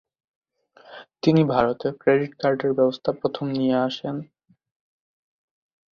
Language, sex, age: Bengali, male, under 19